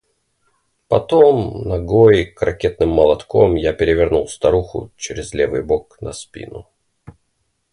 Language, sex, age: Russian, male, 30-39